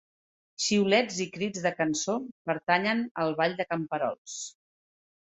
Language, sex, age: Catalan, female, 40-49